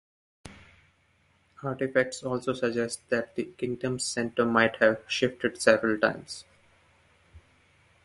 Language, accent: English, India and South Asia (India, Pakistan, Sri Lanka)